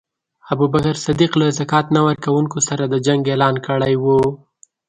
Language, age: Pashto, 19-29